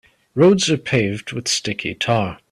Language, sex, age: English, male, 19-29